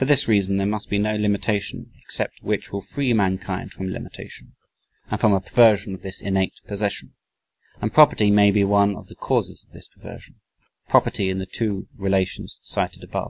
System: none